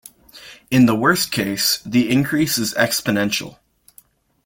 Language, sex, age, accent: English, male, under 19, Canadian English